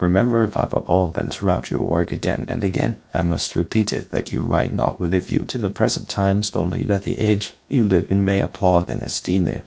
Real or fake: fake